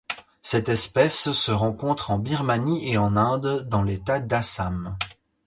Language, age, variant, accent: French, 19-29, Français d'Europe, Français de Suisse